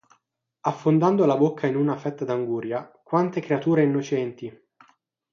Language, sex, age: Italian, male, 19-29